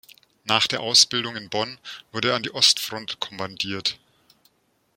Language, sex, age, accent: German, male, 40-49, Deutschland Deutsch